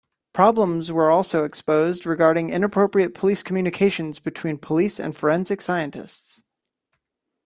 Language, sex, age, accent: English, male, 19-29, United States English